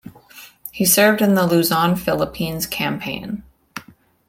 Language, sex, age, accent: English, female, 19-29, Canadian English